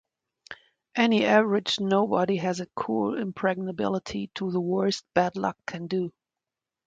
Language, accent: English, United States English